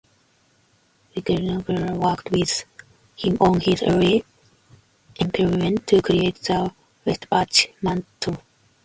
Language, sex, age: English, female, 19-29